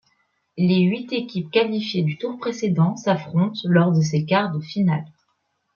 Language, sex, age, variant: French, female, 19-29, Français de métropole